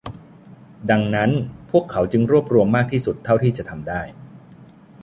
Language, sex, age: Thai, male, 40-49